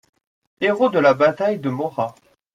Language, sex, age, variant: French, male, 19-29, Français de métropole